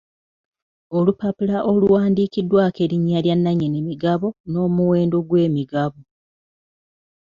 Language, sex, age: Ganda, female, 30-39